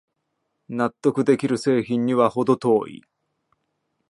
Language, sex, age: Japanese, male, 19-29